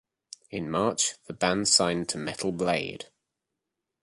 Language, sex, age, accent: English, male, 19-29, England English